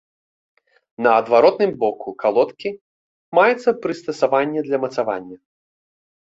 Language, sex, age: Belarusian, male, 19-29